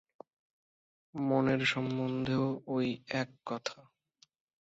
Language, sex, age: Bengali, male, 19-29